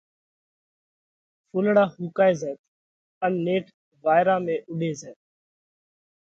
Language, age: Parkari Koli, 19-29